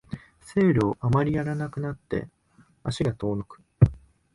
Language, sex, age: Japanese, male, 19-29